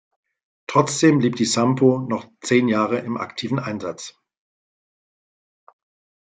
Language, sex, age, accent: German, male, 50-59, Deutschland Deutsch